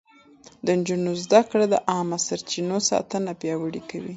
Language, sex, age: Pashto, female, 19-29